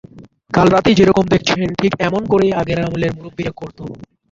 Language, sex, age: Bengali, male, under 19